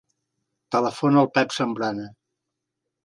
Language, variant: Catalan, Central